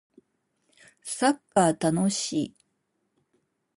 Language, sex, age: Japanese, female, 60-69